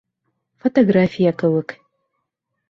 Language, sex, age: Bashkir, female, 30-39